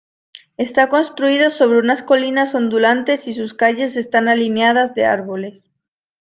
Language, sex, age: Spanish, female, 19-29